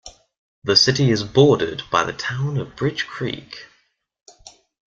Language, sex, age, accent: English, male, under 19, England English